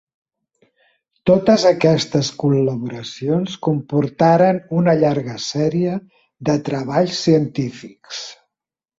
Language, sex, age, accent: Catalan, male, 70-79, Barcelona